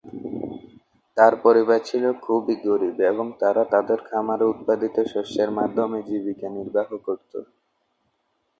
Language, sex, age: Bengali, male, under 19